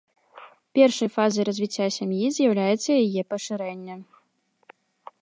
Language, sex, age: Belarusian, female, 19-29